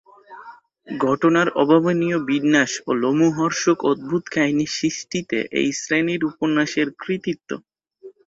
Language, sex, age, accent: Bengali, male, 19-29, Native